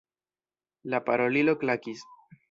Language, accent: Esperanto, Internacia